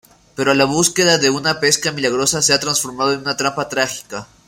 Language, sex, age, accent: Spanish, male, 19-29, Andino-Pacífico: Colombia, Perú, Ecuador, oeste de Bolivia y Venezuela andina